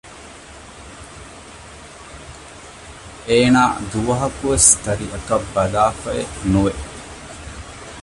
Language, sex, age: Divehi, male, 30-39